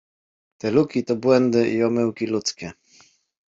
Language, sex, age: Polish, male, 30-39